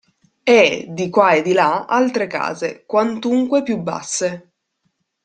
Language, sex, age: Italian, female, 19-29